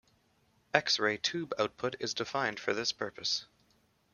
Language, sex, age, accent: English, male, 30-39, Canadian English